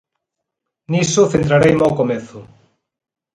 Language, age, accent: Galician, 40-49, Atlántico (seseo e gheada)